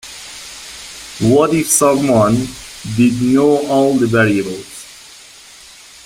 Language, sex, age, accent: English, male, 30-39, United States English